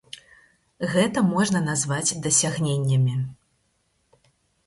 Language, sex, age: Belarusian, female, 30-39